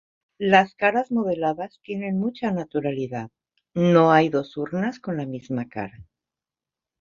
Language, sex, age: Spanish, female, 50-59